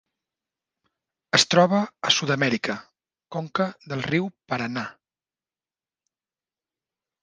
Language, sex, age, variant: Catalan, male, 40-49, Central